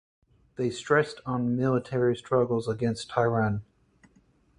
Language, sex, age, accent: English, male, 30-39, United States English